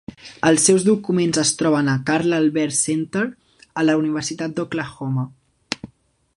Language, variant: Catalan, Central